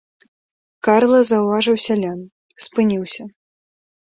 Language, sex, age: Belarusian, male, under 19